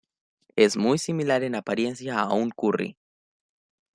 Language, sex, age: Spanish, male, 19-29